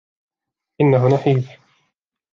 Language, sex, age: Arabic, male, 19-29